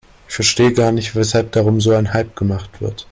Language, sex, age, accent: German, male, under 19, Deutschland Deutsch